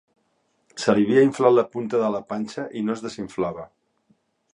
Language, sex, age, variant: Catalan, male, 50-59, Central